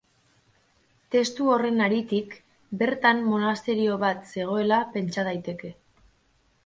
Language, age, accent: Basque, 19-29, Mendebalekoa (Araba, Bizkaia, Gipuzkoako mendebaleko herri batzuk)